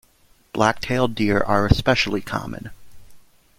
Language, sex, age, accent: English, male, 19-29, United States English